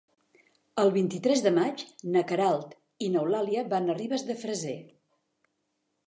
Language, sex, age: Catalan, female, 60-69